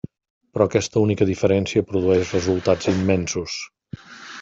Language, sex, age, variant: Catalan, male, 50-59, Central